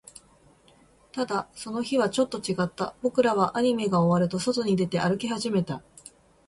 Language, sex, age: Japanese, female, 30-39